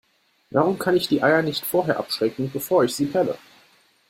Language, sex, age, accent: German, male, under 19, Deutschland Deutsch